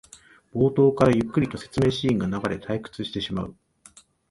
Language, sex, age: Japanese, male, 40-49